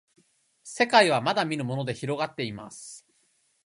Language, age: Japanese, 19-29